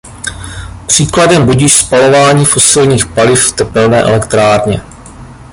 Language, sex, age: Czech, male, 40-49